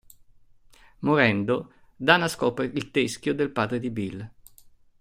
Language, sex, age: Italian, male, 50-59